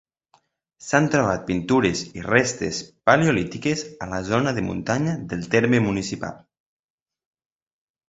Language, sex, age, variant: Catalan, male, 19-29, Nord-Occidental